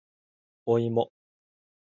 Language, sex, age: Japanese, male, 19-29